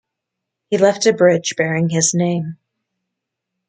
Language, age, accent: English, 19-29, United States English